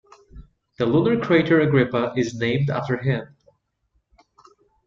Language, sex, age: English, male, 19-29